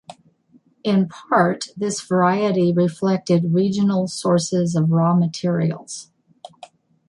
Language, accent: English, United States English